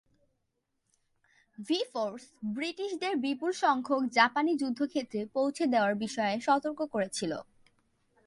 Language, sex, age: Bengali, female, 19-29